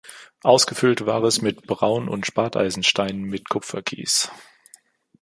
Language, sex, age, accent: German, male, 19-29, Deutschland Deutsch